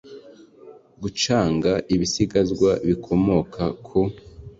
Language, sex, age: Kinyarwanda, male, 19-29